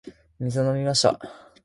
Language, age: Japanese, 19-29